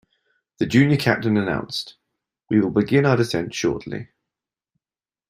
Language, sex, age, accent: English, male, 19-29, England English